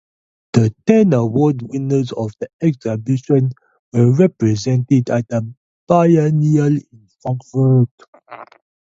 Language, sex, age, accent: English, male, 19-29, England English